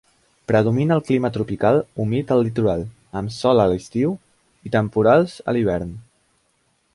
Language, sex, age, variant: Catalan, male, 19-29, Central